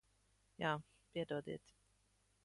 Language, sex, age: Latvian, female, 30-39